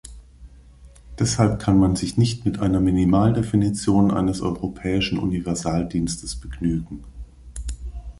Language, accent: German, Deutschland Deutsch